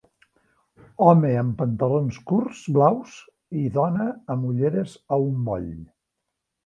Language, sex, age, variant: Catalan, male, 60-69, Central